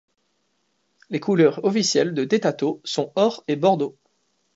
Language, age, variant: French, 19-29, Français de métropole